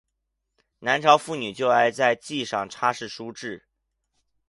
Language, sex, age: Chinese, male, 19-29